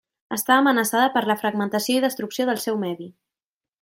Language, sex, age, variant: Catalan, female, 19-29, Central